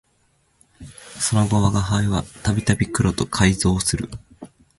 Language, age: Japanese, 19-29